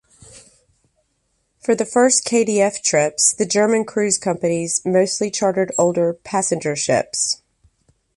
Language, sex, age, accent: English, female, 40-49, United States English